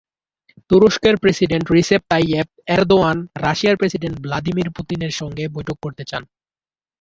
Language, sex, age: Bengali, male, under 19